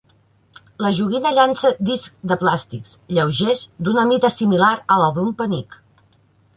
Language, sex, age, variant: Catalan, female, 30-39, Central